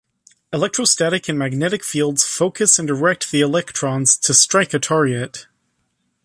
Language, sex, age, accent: English, male, 19-29, United States English